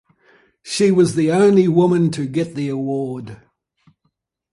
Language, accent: English, Australian English